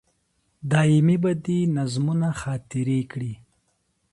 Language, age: Pashto, 30-39